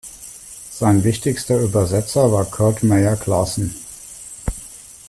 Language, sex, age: German, male, 40-49